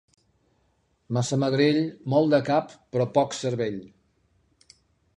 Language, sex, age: Catalan, male, 50-59